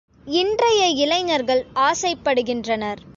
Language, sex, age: Tamil, female, under 19